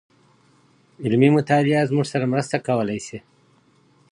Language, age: Pashto, 30-39